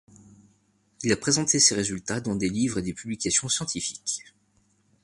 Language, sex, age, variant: French, male, 30-39, Français de métropole